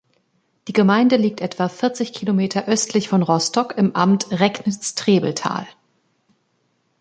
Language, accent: German, Deutschland Deutsch